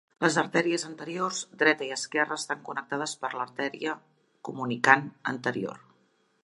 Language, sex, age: Catalan, female, 40-49